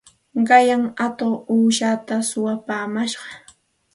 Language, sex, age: Santa Ana de Tusi Pasco Quechua, female, 30-39